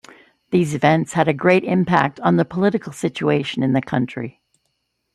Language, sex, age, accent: English, female, 60-69, United States English